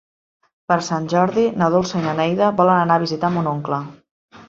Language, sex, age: Catalan, female, 40-49